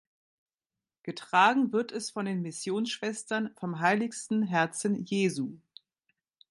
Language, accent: German, Deutschland Deutsch